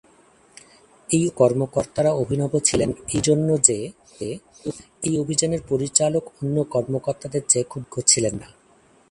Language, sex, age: Bengali, male, 30-39